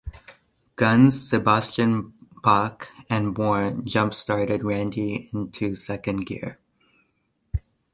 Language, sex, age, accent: English, male, 19-29, United States English